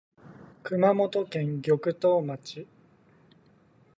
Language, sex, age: Japanese, male, 30-39